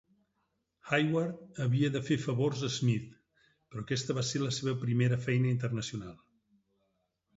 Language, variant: Catalan, Nord-Occidental